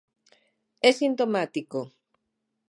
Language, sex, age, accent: Galician, female, 50-59, Atlántico (seseo e gheada)